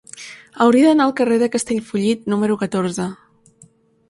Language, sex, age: Catalan, female, 19-29